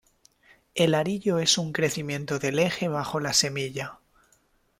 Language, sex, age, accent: Spanish, male, 19-29, España: Norte peninsular (Asturias, Castilla y León, Cantabria, País Vasco, Navarra, Aragón, La Rioja, Guadalajara, Cuenca)